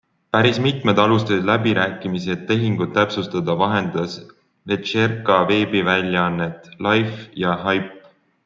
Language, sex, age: Estonian, male, 19-29